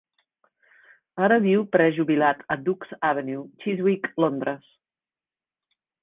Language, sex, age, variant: Catalan, female, 50-59, Central